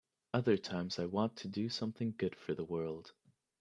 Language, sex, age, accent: English, male, under 19, United States English